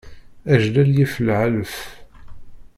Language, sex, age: Kabyle, male, 50-59